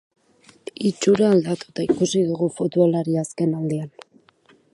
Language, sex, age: Basque, female, 19-29